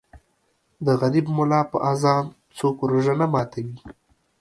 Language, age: Pashto, 19-29